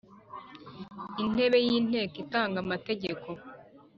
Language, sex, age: Kinyarwanda, female, 19-29